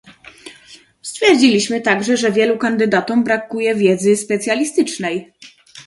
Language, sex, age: Polish, female, 19-29